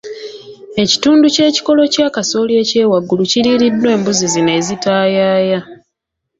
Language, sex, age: Ganda, female, 30-39